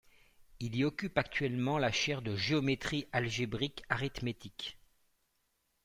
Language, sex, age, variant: French, male, 50-59, Français de métropole